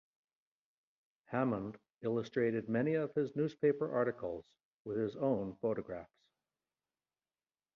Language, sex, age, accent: English, male, 50-59, United States English